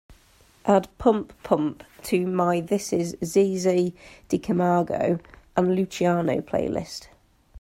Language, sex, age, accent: English, female, 30-39, England English